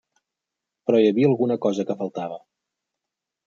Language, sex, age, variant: Catalan, male, 30-39, Central